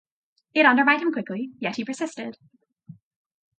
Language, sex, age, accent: English, female, 19-29, United States English